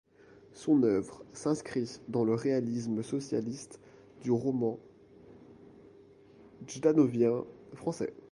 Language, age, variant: French, 19-29, Français de métropole